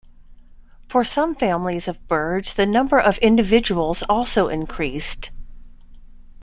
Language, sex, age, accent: English, female, 50-59, United States English